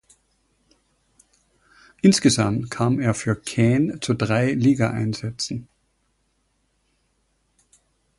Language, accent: German, Deutschland Deutsch